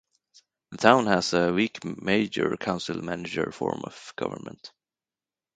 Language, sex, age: English, male, 30-39